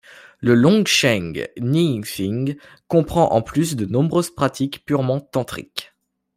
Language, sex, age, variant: French, male, under 19, Français de métropole